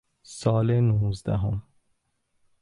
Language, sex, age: Persian, male, 19-29